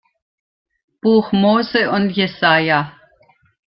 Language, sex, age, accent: German, female, 60-69, Deutschland Deutsch